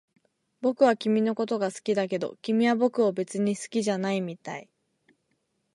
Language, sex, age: Japanese, female, 19-29